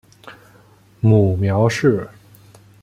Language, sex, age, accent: Chinese, male, 19-29, 出生地：河南省